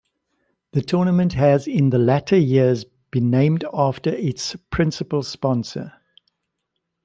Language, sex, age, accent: English, male, 50-59, Southern African (South Africa, Zimbabwe, Namibia)